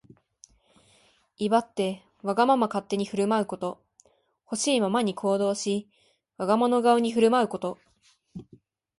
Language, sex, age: Japanese, female, under 19